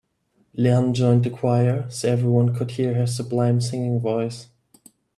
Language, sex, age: English, male, 19-29